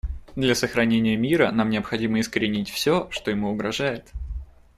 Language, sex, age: Russian, male, 19-29